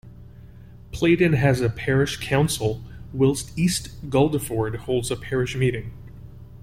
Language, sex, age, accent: English, male, 30-39, United States English